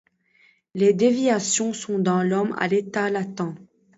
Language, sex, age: French, female, under 19